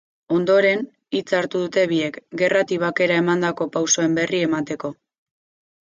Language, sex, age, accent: Basque, female, 19-29, Mendebalekoa (Araba, Bizkaia, Gipuzkoako mendebaleko herri batzuk)